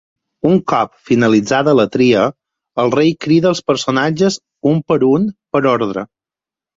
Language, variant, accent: Catalan, Balear, mallorquí